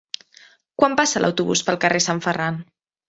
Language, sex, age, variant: Catalan, female, 19-29, Central